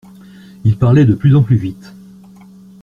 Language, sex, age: French, male, 60-69